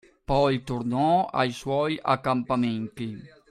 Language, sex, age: Italian, male, 40-49